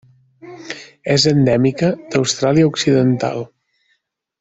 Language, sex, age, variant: Catalan, male, 30-39, Septentrional